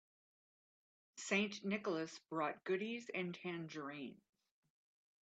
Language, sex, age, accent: English, female, 50-59, United States English